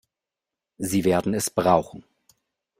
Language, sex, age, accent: German, male, 30-39, Deutschland Deutsch